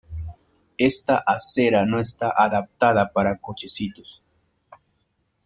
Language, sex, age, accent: Spanish, male, 19-29, Andino-Pacífico: Colombia, Perú, Ecuador, oeste de Bolivia y Venezuela andina